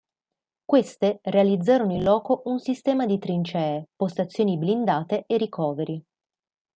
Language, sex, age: Italian, female, 19-29